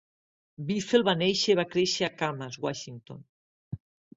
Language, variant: Catalan, Nord-Occidental